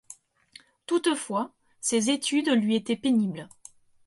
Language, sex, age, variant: French, female, 30-39, Français de métropole